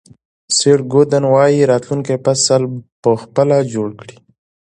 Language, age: Pashto, 19-29